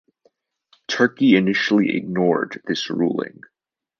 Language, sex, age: English, male, under 19